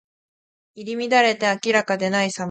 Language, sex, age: Japanese, female, 19-29